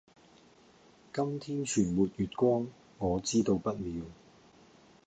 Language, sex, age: Cantonese, male, 40-49